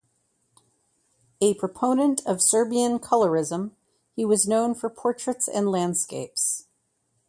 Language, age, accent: English, 30-39, United States English